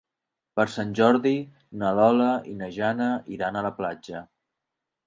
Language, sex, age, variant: Catalan, male, 19-29, Central